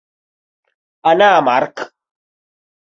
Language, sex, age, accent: Catalan, male, 40-49, Català central